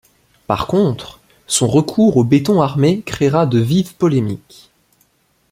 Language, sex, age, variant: French, male, 19-29, Français de métropole